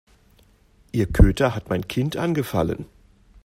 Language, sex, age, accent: German, male, 40-49, Deutschland Deutsch